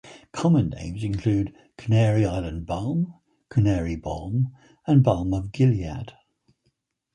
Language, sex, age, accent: English, male, 70-79, England English